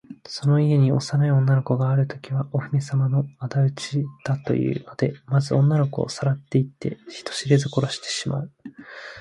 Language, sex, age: Japanese, male, 19-29